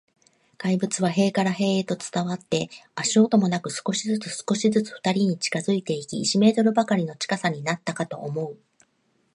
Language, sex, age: Japanese, female, 50-59